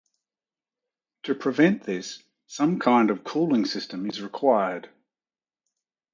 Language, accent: English, Australian English